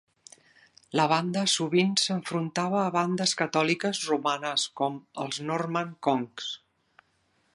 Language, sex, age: Catalan, female, 60-69